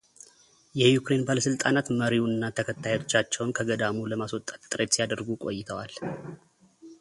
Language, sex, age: Amharic, male, 30-39